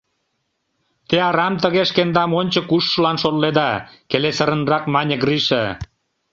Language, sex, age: Mari, male, 50-59